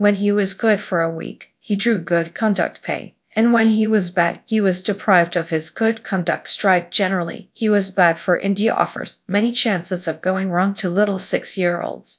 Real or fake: fake